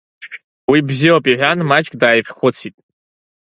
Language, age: Abkhazian, under 19